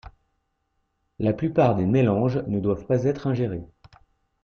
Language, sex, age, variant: French, male, 40-49, Français de métropole